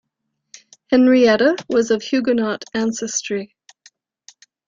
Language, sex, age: English, female, 50-59